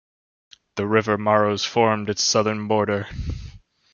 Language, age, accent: English, 19-29, United States English